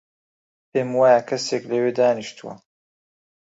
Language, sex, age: Central Kurdish, male, 30-39